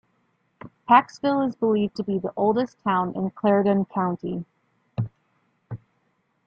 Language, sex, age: English, female, 19-29